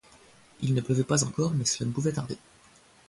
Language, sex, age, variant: French, male, 19-29, Français de métropole